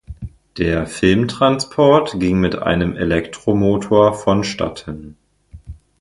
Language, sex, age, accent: German, male, 19-29, Deutschland Deutsch